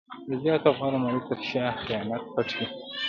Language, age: Pashto, 19-29